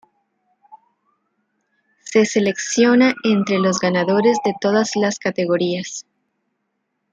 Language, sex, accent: Spanish, female, Andino-Pacífico: Colombia, Perú, Ecuador, oeste de Bolivia y Venezuela andina